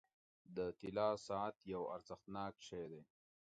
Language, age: Pashto, 30-39